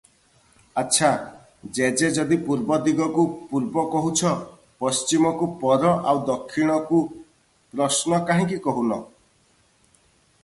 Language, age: Odia, 30-39